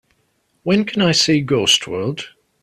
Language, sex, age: English, male, 19-29